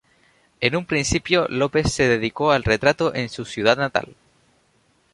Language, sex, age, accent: Spanish, male, 19-29, España: Islas Canarias